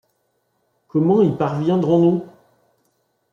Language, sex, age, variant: French, male, 50-59, Français de métropole